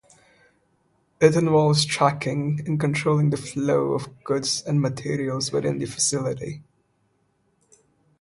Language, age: English, 19-29